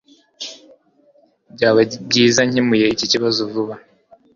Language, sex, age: Kinyarwanda, male, 19-29